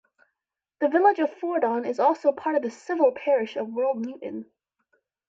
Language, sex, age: English, female, 19-29